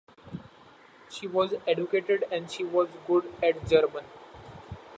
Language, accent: English, India and South Asia (India, Pakistan, Sri Lanka)